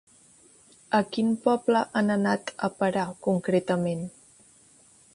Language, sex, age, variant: Catalan, female, 19-29, Central